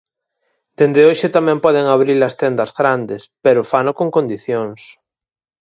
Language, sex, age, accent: Galician, male, 40-49, Atlántico (seseo e gheada)